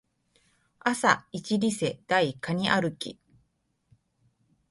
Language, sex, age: Japanese, female, 50-59